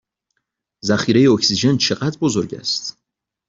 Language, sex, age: Persian, male, 30-39